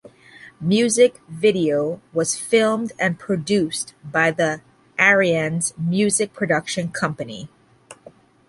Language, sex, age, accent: English, female, 40-49, United States English